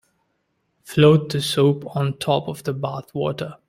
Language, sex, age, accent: English, male, 19-29, India and South Asia (India, Pakistan, Sri Lanka)